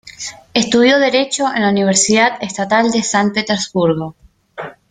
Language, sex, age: Spanish, female, 19-29